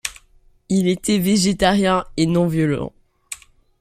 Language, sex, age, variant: French, male, under 19, Français de métropole